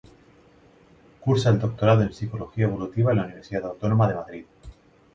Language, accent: Spanish, España: Sur peninsular (Andalucia, Extremadura, Murcia)